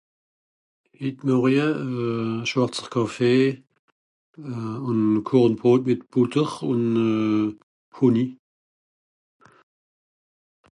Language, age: Swiss German, 60-69